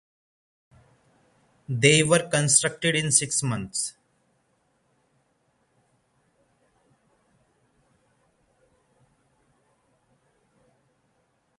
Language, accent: English, India and South Asia (India, Pakistan, Sri Lanka)